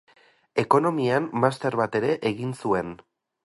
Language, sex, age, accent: Basque, male, 30-39, Erdialdekoa edo Nafarra (Gipuzkoa, Nafarroa)